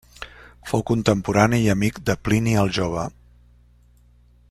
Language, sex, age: Catalan, male, 60-69